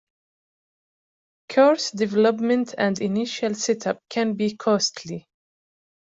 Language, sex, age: English, female, 19-29